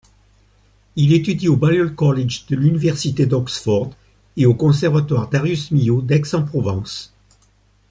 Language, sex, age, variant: French, male, 70-79, Français de métropole